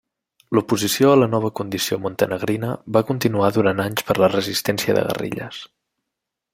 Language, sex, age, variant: Catalan, male, 19-29, Septentrional